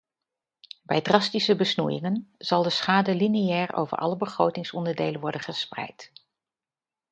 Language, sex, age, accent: Dutch, female, 50-59, Nederlands Nederlands